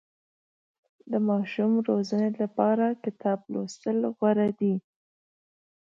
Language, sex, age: Pashto, female, 19-29